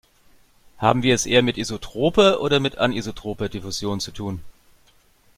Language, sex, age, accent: German, male, 40-49, Deutschland Deutsch